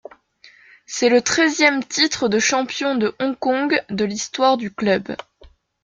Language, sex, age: French, female, 19-29